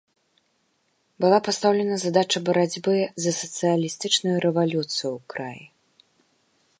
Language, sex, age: Belarusian, female, 19-29